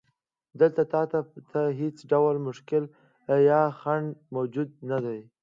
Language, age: Pashto, under 19